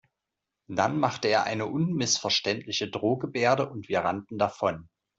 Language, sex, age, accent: German, male, 40-49, Deutschland Deutsch